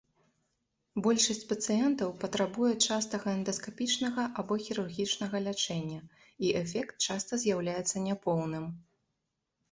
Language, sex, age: Belarusian, female, 30-39